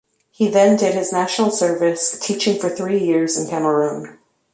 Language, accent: English, United States English